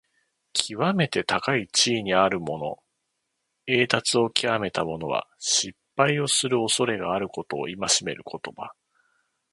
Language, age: Japanese, 30-39